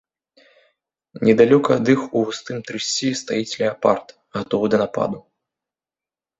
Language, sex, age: Belarusian, male, 30-39